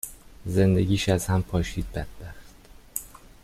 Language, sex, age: Persian, male, 19-29